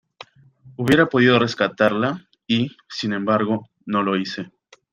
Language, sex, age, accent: Spanish, male, 19-29, Andino-Pacífico: Colombia, Perú, Ecuador, oeste de Bolivia y Venezuela andina